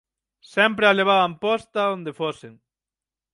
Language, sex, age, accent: Galician, male, 30-39, Atlántico (seseo e gheada); Central (gheada); Normativo (estándar)